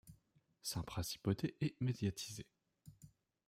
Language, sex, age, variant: French, male, 19-29, Français de métropole